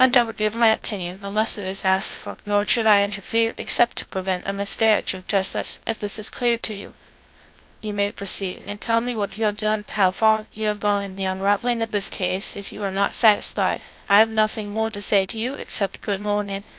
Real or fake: fake